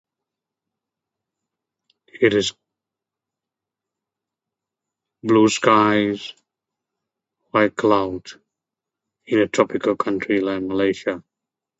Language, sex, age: English, male, 70-79